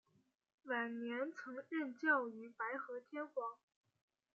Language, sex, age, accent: Chinese, female, 19-29, 出生地：黑龙江省